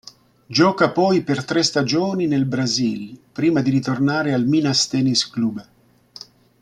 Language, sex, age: Italian, male, 60-69